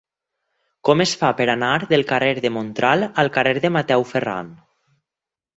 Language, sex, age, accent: Catalan, male, 19-29, valencià